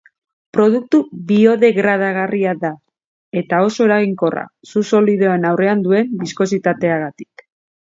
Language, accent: Basque, Mendebalekoa (Araba, Bizkaia, Gipuzkoako mendebaleko herri batzuk)